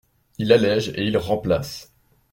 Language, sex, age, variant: French, male, 19-29, Français de métropole